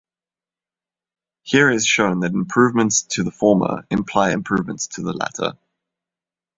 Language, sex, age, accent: English, male, 19-29, Southern African (South Africa, Zimbabwe, Namibia)